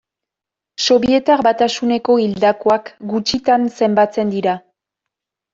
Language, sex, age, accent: Basque, female, 19-29, Nafar-lapurtarra edo Zuberotarra (Lapurdi, Nafarroa Beherea, Zuberoa)